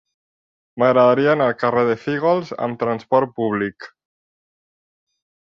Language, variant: Catalan, Nord-Occidental